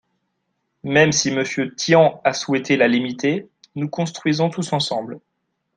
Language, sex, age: French, male, 19-29